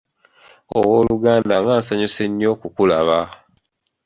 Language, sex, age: Ganda, male, 19-29